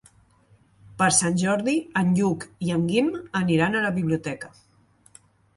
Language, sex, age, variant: Catalan, female, 40-49, Central